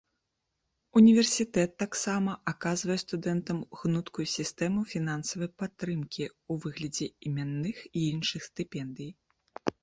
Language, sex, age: Belarusian, female, 30-39